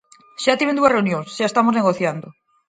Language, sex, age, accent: Galician, female, 30-39, Normativo (estándar)